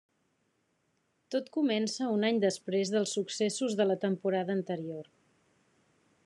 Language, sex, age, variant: Catalan, female, 40-49, Central